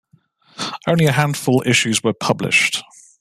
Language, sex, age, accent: English, male, 30-39, England English